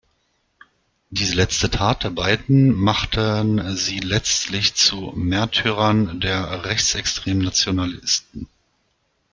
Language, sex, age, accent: German, male, 40-49, Deutschland Deutsch